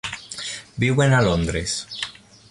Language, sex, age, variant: Catalan, male, 19-29, Nord-Occidental